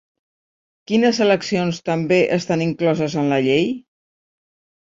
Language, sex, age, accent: Catalan, female, 50-59, Barceloní